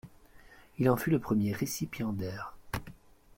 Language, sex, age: French, male, 30-39